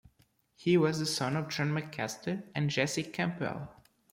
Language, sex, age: English, male, 19-29